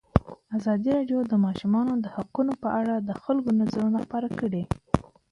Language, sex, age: Pashto, female, 19-29